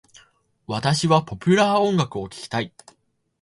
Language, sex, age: Japanese, male, 19-29